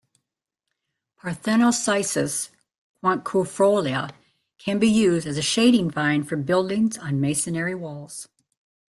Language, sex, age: English, female, 70-79